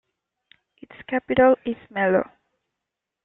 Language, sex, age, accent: English, female, 19-29, United States English